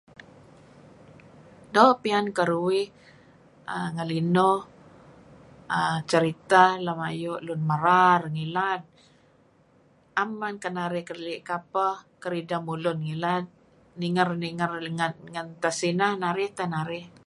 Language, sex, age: Kelabit, female, 60-69